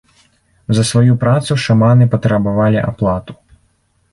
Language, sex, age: Belarusian, male, under 19